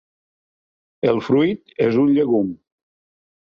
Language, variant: Catalan, Nord-Occidental